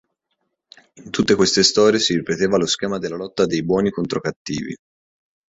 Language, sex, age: Italian, male, 19-29